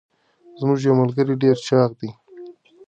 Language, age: Pashto, 30-39